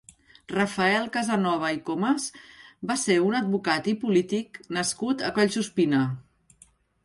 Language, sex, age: Catalan, female, 50-59